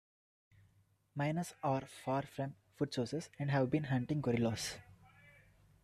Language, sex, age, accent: English, male, 19-29, India and South Asia (India, Pakistan, Sri Lanka)